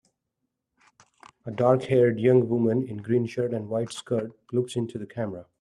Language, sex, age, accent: English, male, 30-39, India and South Asia (India, Pakistan, Sri Lanka)